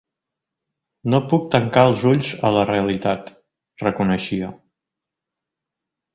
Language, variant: Catalan, Central